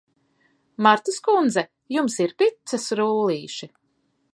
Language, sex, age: Latvian, female, 50-59